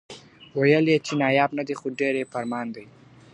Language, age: Pashto, 19-29